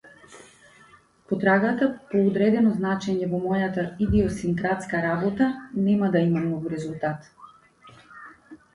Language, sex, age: Macedonian, female, 40-49